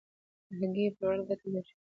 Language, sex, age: Pashto, female, 19-29